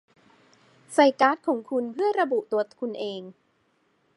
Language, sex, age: Thai, female, 19-29